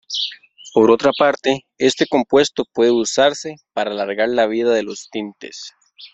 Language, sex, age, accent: Spanish, male, 30-39, América central